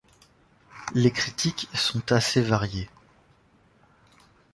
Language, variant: French, Français de métropole